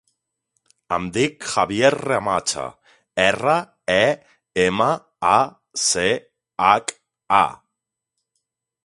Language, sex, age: Catalan, male, 40-49